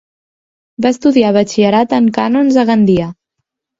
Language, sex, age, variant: Catalan, female, 19-29, Central